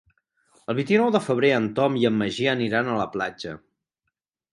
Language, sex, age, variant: Catalan, male, 40-49, Central